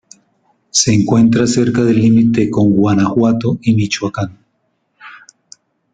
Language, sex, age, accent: Spanish, male, 50-59, Andino-Pacífico: Colombia, Perú, Ecuador, oeste de Bolivia y Venezuela andina